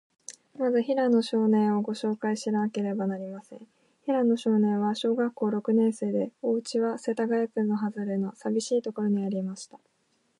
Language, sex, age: Japanese, female, 19-29